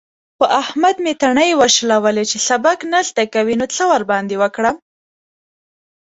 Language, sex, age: Pashto, female, 19-29